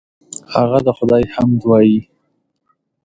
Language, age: Pashto, 19-29